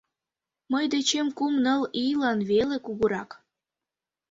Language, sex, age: Mari, female, under 19